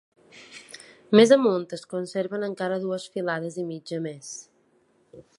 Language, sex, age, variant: Catalan, female, 30-39, Balear